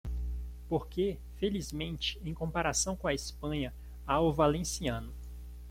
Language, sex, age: Portuguese, male, 30-39